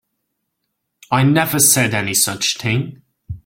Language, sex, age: English, male, under 19